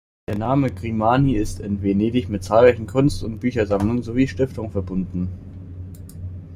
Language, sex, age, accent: German, male, under 19, Deutschland Deutsch